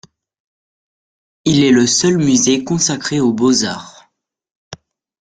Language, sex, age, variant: French, male, under 19, Français de métropole